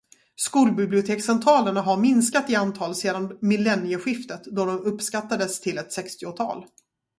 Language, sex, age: Swedish, female, 40-49